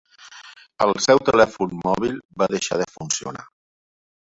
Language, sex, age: Catalan, male, 60-69